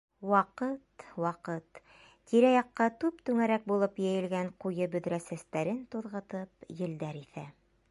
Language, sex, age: Bashkir, female, 30-39